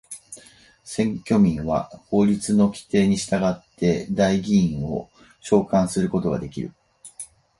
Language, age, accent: Japanese, 50-59, 標準語